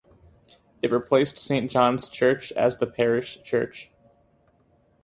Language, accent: English, United States English